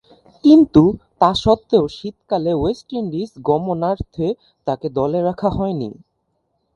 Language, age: Bengali, 19-29